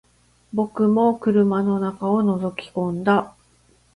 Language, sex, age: Japanese, female, 50-59